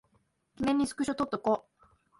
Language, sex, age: Japanese, female, under 19